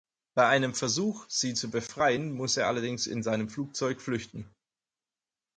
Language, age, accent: German, 30-39, Deutschland Deutsch